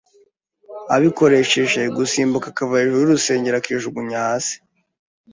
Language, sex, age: Kinyarwanda, male, 19-29